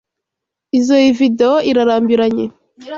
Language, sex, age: Kinyarwanda, female, 19-29